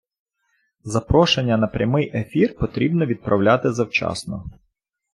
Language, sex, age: Ukrainian, male, 40-49